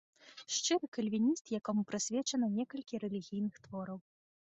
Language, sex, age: Belarusian, female, under 19